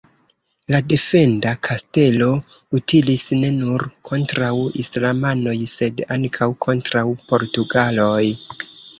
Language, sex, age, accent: Esperanto, male, 19-29, Internacia